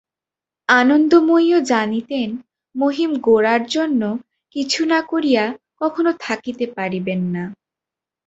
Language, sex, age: Bengali, female, under 19